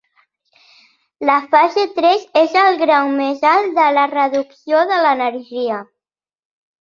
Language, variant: Catalan, Central